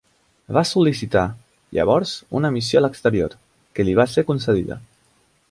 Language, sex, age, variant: Catalan, male, 19-29, Central